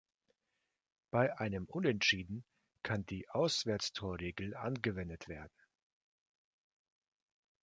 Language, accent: German, Russisch Deutsch